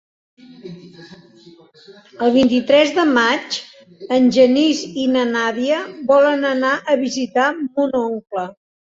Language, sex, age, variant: Catalan, female, 60-69, Central